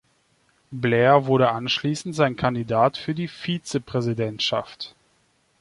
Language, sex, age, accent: German, male, 30-39, Deutschland Deutsch